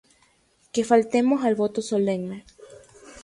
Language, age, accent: Spanish, 19-29, Andino-Pacífico: Colombia, Perú, Ecuador, oeste de Bolivia y Venezuela andina